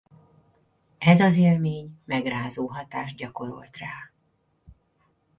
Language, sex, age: Hungarian, female, 40-49